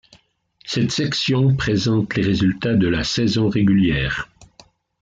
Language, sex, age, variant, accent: French, male, 80-89, Français d'Europe, Français de Suisse